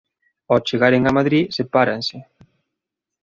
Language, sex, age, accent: Galician, male, 30-39, Normativo (estándar)